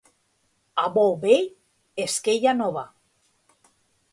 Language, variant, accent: Catalan, Alacantí, valencià